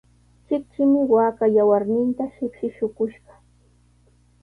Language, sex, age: Sihuas Ancash Quechua, female, 30-39